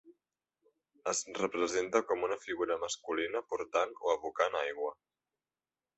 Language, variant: Catalan, Central